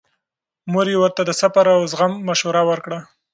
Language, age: Pashto, 30-39